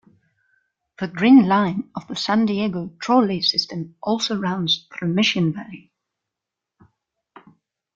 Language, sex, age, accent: English, female, 19-29, England English